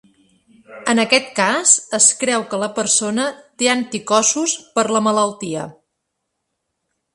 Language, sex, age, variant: Catalan, female, 40-49, Central